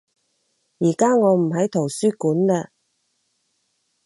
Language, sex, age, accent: Cantonese, female, 30-39, 广州音